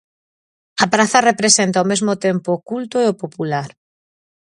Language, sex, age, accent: Galician, female, 40-49, Normativo (estándar)